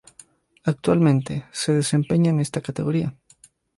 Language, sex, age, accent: Spanish, male, 19-29, Andino-Pacífico: Colombia, Perú, Ecuador, oeste de Bolivia y Venezuela andina